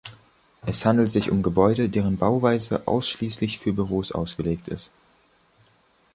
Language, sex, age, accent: German, male, under 19, Deutschland Deutsch